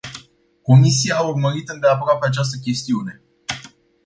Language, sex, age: Romanian, male, 19-29